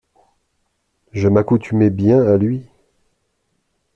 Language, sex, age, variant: French, male, 30-39, Français de métropole